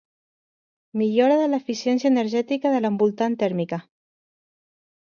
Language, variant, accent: Catalan, Central, central